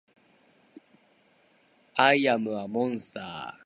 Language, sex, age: Japanese, female, 19-29